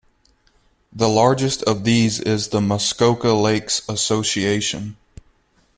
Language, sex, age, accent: English, male, 19-29, United States English